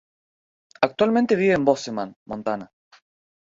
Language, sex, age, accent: Spanish, male, under 19, Rioplatense: Argentina, Uruguay, este de Bolivia, Paraguay